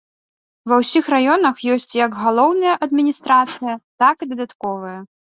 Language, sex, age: Belarusian, female, 30-39